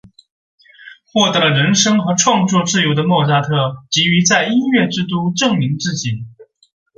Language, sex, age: Chinese, male, 19-29